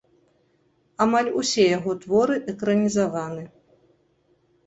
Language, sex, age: Belarusian, female, 50-59